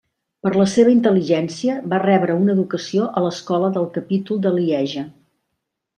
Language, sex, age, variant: Catalan, female, 60-69, Central